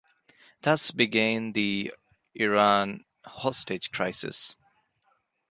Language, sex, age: English, male, 19-29